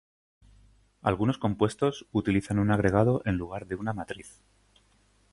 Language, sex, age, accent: Spanish, male, 30-39, España: Centro-Sur peninsular (Madrid, Toledo, Castilla-La Mancha)